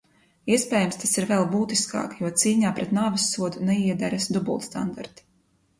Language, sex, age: Latvian, female, 19-29